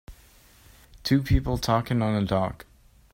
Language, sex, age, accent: English, male, 19-29, United States English